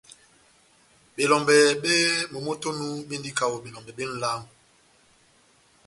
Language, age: Batanga, 50-59